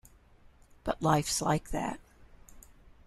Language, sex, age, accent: English, female, 60-69, United States English